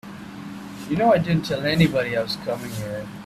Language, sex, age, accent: English, male, 19-29, India and South Asia (India, Pakistan, Sri Lanka)